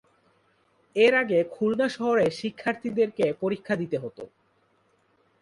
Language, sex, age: Bengali, male, 19-29